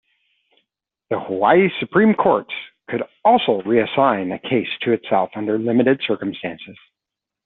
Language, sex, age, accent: English, male, 40-49, Canadian English